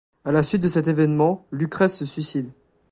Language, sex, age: French, male, 19-29